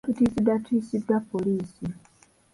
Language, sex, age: Ganda, female, 19-29